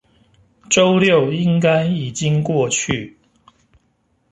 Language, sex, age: Chinese, male, 40-49